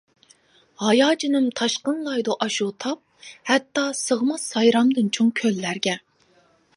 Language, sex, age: Uyghur, female, 30-39